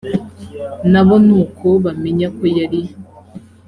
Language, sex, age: Kinyarwanda, female, under 19